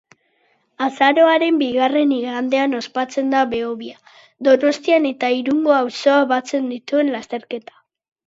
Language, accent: Basque, Mendebalekoa (Araba, Bizkaia, Gipuzkoako mendebaleko herri batzuk)